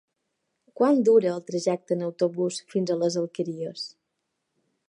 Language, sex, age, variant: Catalan, female, 40-49, Balear